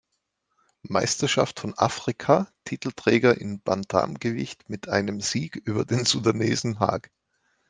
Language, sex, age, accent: German, male, 40-49, Österreichisches Deutsch